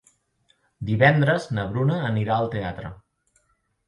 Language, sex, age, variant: Catalan, male, 30-39, Central